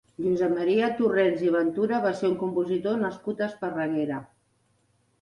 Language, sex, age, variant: Catalan, female, 60-69, Central